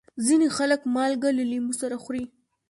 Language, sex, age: Pashto, female, under 19